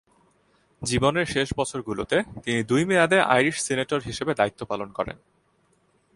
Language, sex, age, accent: Bengali, male, 19-29, প্রমিত